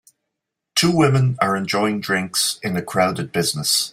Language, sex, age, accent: English, male, 50-59, Irish English